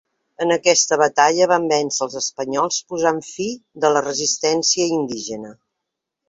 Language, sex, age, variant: Catalan, female, 50-59, Central